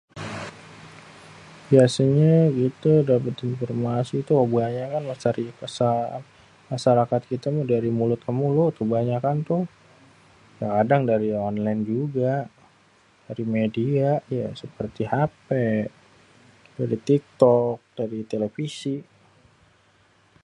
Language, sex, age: Betawi, male, 30-39